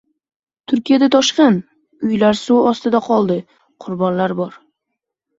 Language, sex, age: Uzbek, male, under 19